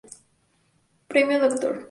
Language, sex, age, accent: Spanish, female, 19-29, México